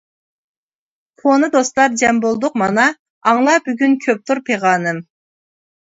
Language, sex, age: Uyghur, female, 30-39